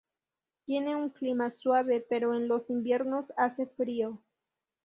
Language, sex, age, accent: Spanish, female, 19-29, México